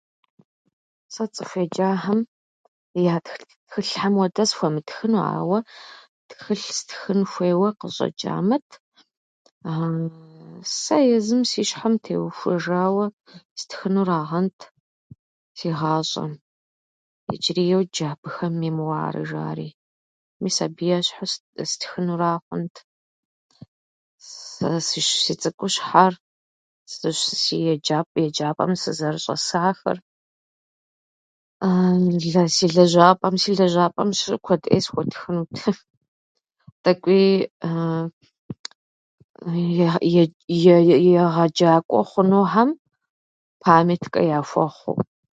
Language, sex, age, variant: Kabardian, female, 30-39, Адыгэбзэ (Къэбэрдей, Кирил, псоми зэдай)